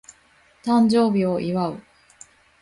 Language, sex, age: Japanese, female, 19-29